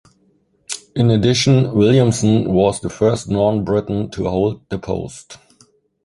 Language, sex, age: English, male, 40-49